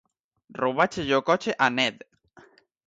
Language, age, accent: Galician, 19-29, Atlántico (seseo e gheada); Normativo (estándar)